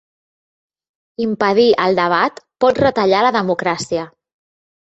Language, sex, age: Catalan, female, 30-39